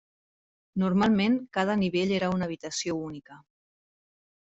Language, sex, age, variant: Catalan, female, 30-39, Central